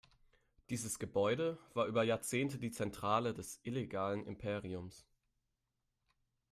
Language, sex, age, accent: German, male, 19-29, Deutschland Deutsch